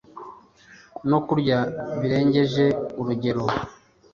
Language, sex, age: Kinyarwanda, male, 30-39